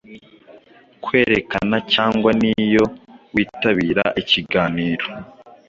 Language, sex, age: Kinyarwanda, male, under 19